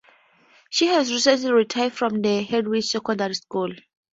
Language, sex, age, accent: English, female, 19-29, Southern African (South Africa, Zimbabwe, Namibia)